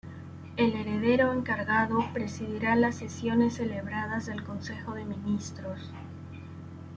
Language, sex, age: Spanish, female, 19-29